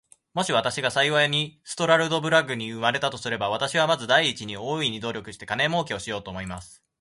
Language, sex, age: Japanese, male, 19-29